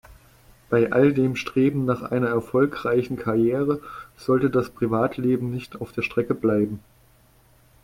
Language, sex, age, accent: German, male, 30-39, Deutschland Deutsch